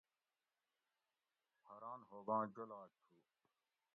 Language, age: Gawri, 40-49